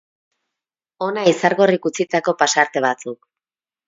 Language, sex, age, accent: Basque, female, 30-39, Mendebalekoa (Araba, Bizkaia, Gipuzkoako mendebaleko herri batzuk)